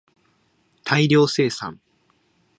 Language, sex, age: Japanese, male, 19-29